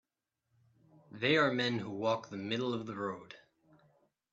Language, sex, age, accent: English, male, 19-29, United States English